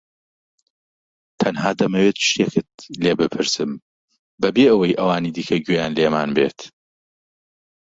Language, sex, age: Central Kurdish, male, 40-49